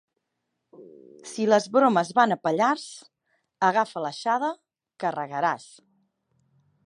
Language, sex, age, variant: Catalan, female, 40-49, Central